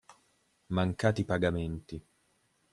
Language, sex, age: Italian, male, 30-39